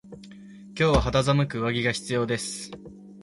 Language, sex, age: Japanese, male, 19-29